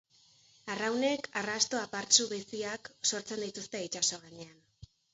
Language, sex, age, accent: Basque, female, 40-49, Erdialdekoa edo Nafarra (Gipuzkoa, Nafarroa)